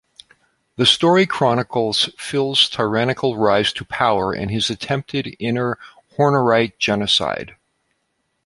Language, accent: English, United States English